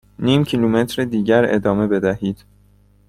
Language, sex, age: Persian, male, 19-29